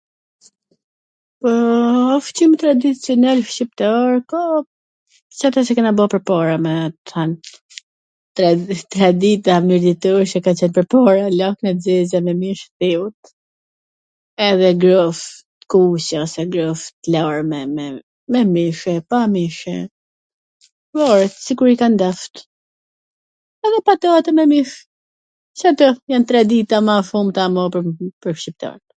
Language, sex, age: Gheg Albanian, female, 40-49